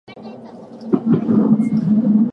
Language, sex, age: Japanese, male, under 19